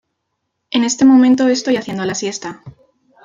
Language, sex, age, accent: Spanish, female, 19-29, España: Centro-Sur peninsular (Madrid, Toledo, Castilla-La Mancha)